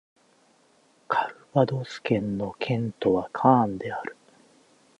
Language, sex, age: Japanese, male, 40-49